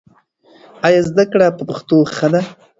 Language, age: Pashto, 19-29